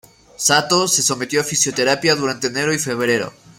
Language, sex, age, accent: Spanish, male, 19-29, Andino-Pacífico: Colombia, Perú, Ecuador, oeste de Bolivia y Venezuela andina